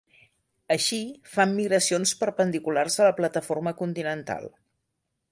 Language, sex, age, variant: Catalan, female, 50-59, Central